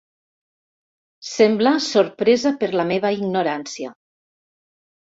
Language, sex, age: Catalan, female, 60-69